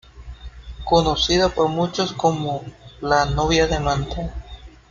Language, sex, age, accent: Spanish, male, 19-29, México